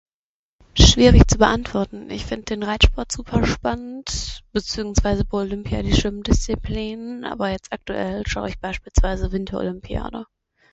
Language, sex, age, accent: German, female, 19-29, Deutschland Deutsch